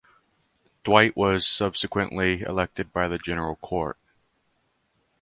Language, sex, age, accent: English, male, 19-29, United States English